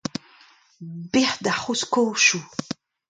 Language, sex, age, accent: Breton, female, 40-49, Kerneveg